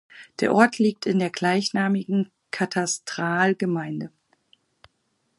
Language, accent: German, Deutschland Deutsch